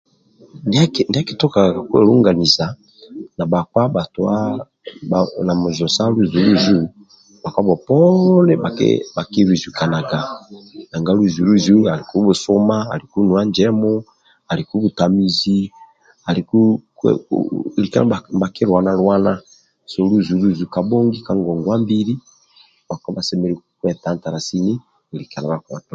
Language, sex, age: Amba (Uganda), male, 50-59